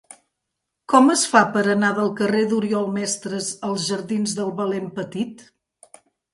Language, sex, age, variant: Catalan, female, 60-69, Central